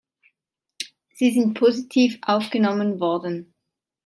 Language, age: German, 19-29